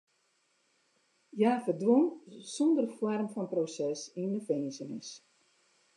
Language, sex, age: Western Frisian, female, 60-69